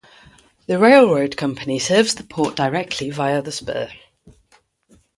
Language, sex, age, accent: English, female, 30-39, England English; yorkshire